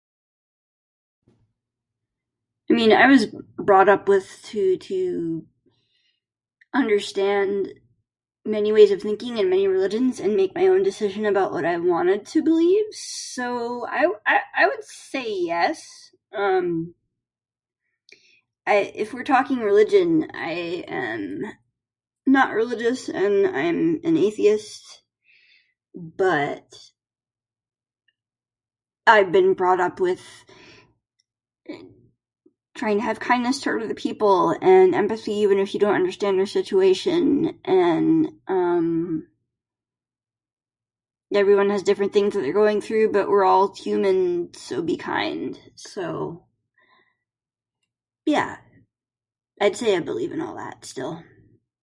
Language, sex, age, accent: English, female, 30-39, United States English